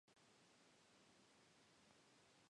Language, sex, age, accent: Spanish, male, under 19, México